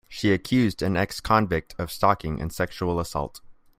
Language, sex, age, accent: English, male, 19-29, United States English